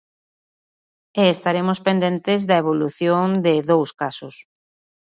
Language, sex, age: Galician, female, 40-49